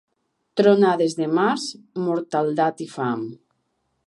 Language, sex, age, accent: Catalan, female, 40-49, valencià